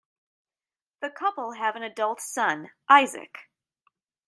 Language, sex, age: English, female, 30-39